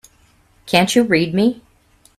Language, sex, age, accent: English, female, 50-59, United States English